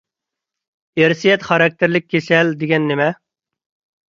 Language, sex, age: Uyghur, male, 30-39